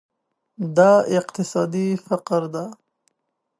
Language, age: Pashto, 19-29